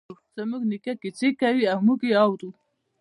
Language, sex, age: Pashto, female, 19-29